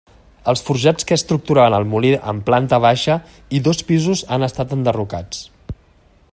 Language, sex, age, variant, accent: Catalan, male, 40-49, Central, central